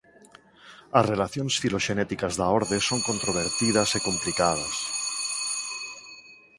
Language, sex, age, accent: Galician, male, 50-59, Neofalante